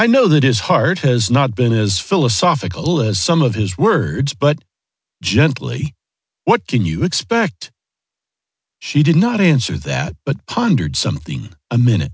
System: none